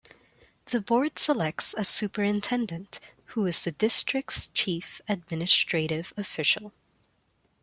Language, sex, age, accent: English, female, 19-29, Filipino